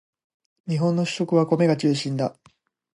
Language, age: Japanese, 19-29